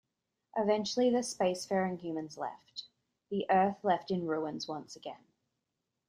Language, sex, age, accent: English, female, 19-29, Australian English